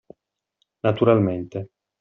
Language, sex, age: Italian, male, 40-49